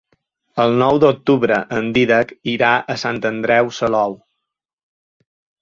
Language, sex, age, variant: Catalan, male, 40-49, Balear